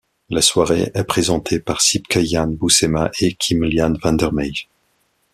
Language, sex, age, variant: French, male, 30-39, Français de métropole